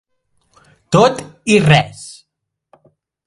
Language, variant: Catalan, Central